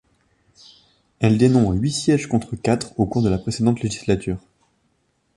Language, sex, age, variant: French, male, under 19, Français de métropole